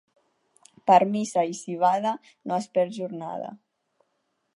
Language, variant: Catalan, Central